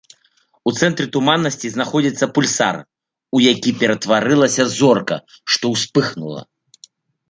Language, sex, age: Belarusian, male, 40-49